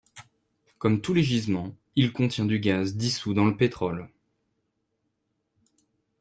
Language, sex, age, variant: French, male, 19-29, Français de métropole